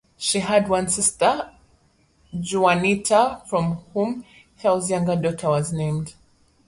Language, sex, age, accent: English, female, 30-39, Southern African (South Africa, Zimbabwe, Namibia)